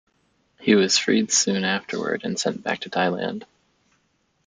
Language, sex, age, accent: English, male, 30-39, United States English